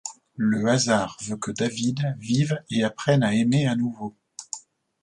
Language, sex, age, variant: French, male, 50-59, Français de métropole